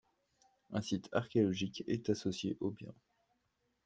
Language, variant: French, Français de métropole